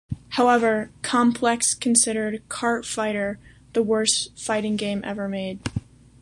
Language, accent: English, United States English